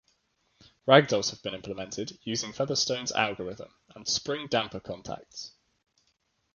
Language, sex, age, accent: English, male, 19-29, England English